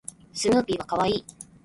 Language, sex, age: Japanese, female, 30-39